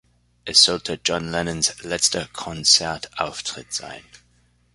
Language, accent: German, Deutschland Deutsch